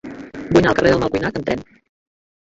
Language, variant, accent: Catalan, Central, central